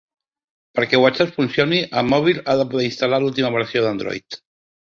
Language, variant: Catalan, Central